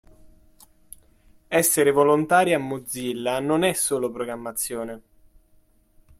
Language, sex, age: Italian, male, 19-29